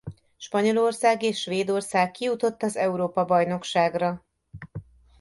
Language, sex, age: Hungarian, female, 40-49